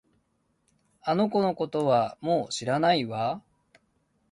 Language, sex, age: Japanese, male, 30-39